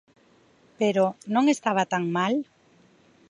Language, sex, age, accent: Galician, female, 30-39, Normativo (estándar)